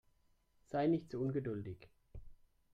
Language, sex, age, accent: German, male, 30-39, Deutschland Deutsch